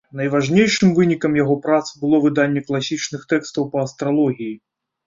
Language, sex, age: Belarusian, male, 40-49